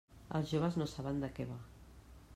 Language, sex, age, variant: Catalan, female, 40-49, Central